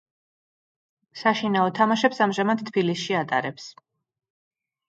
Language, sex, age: Georgian, female, 40-49